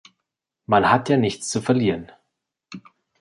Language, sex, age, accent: German, male, 19-29, Deutschland Deutsch